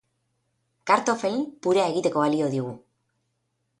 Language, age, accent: Basque, 30-39, Erdialdekoa edo Nafarra (Gipuzkoa, Nafarroa)